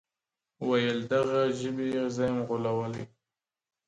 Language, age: Pashto, under 19